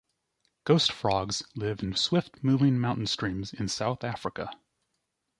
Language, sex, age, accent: English, male, 30-39, United States English